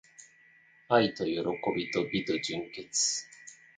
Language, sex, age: Japanese, male, 30-39